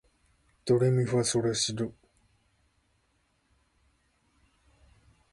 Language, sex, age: Japanese, male, 19-29